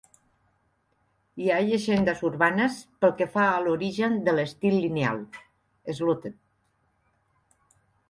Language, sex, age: Catalan, female, 60-69